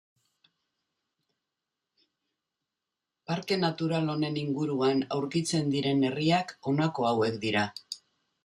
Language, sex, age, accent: Basque, female, 60-69, Mendebalekoa (Araba, Bizkaia, Gipuzkoako mendebaleko herri batzuk)